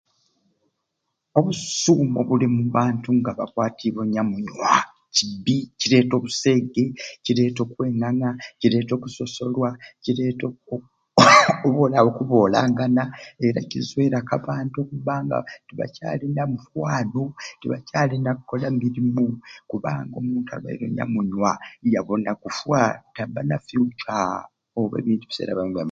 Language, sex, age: Ruuli, male, 70-79